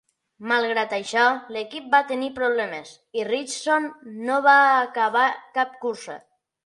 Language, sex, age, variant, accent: Catalan, male, under 19, Nord-Occidental, Tortosí